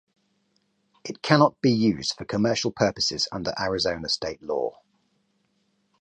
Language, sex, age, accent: English, male, 40-49, England English